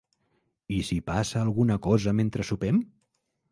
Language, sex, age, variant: Catalan, male, 40-49, Central